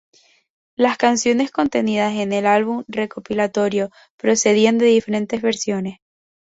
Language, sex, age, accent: Spanish, female, 19-29, España: Islas Canarias